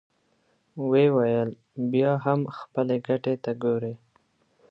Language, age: Pashto, 19-29